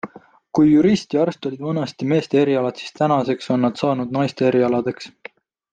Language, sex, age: Estonian, male, 19-29